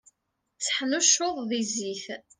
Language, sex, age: Kabyle, female, 40-49